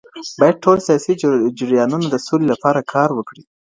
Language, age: Pashto, 30-39